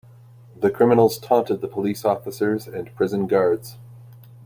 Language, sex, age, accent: English, male, 30-39, Canadian English